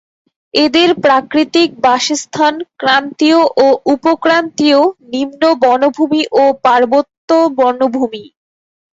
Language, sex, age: Bengali, female, 19-29